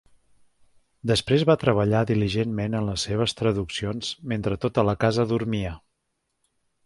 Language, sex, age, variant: Catalan, male, 50-59, Central